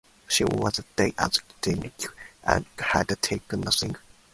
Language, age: English, 19-29